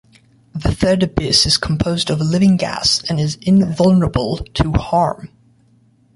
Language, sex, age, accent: English, male, 19-29, United States English